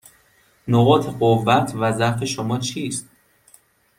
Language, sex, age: Persian, male, 19-29